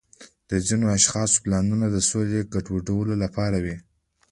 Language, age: Pashto, under 19